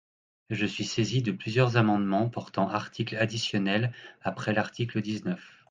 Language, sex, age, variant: French, male, 40-49, Français de métropole